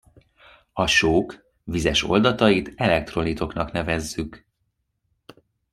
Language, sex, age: Hungarian, male, 30-39